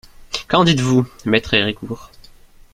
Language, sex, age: French, male, under 19